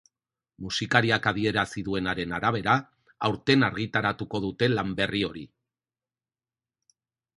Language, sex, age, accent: Basque, male, 40-49, Erdialdekoa edo Nafarra (Gipuzkoa, Nafarroa)